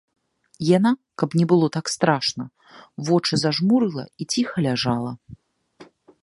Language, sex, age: Belarusian, female, 30-39